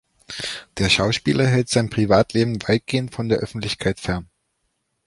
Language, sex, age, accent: German, male, 30-39, Deutschland Deutsch